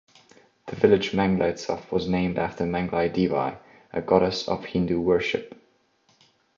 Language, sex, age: English, male, 19-29